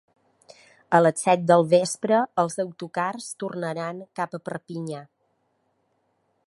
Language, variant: Catalan, Balear